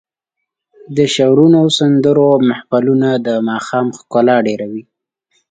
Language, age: Pashto, 19-29